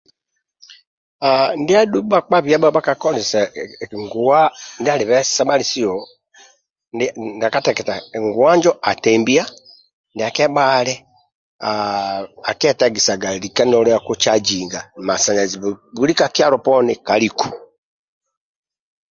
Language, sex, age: Amba (Uganda), male, 70-79